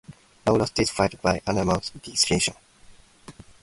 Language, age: English, 19-29